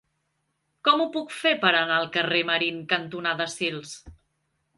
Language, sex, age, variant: Catalan, female, 30-39, Central